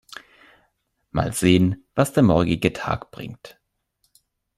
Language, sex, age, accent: German, male, 19-29, Deutschland Deutsch